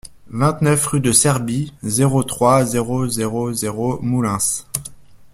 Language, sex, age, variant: French, male, 19-29, Français de métropole